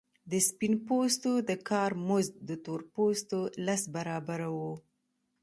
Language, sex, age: Pashto, female, 30-39